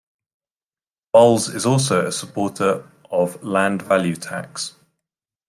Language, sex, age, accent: English, male, 40-49, England English